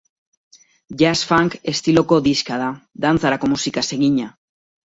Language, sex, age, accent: Basque, female, 30-39, Mendebalekoa (Araba, Bizkaia, Gipuzkoako mendebaleko herri batzuk)